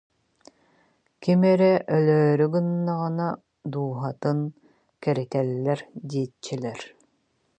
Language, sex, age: Yakut, female, 40-49